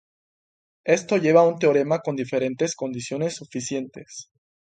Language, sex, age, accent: Spanish, male, 19-29, México